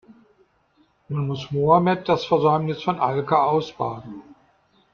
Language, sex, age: German, male, 60-69